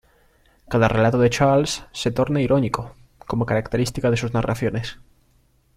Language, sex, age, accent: Spanish, male, 19-29, España: Centro-Sur peninsular (Madrid, Toledo, Castilla-La Mancha)